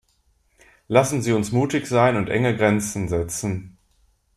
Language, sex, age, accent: German, male, 30-39, Deutschland Deutsch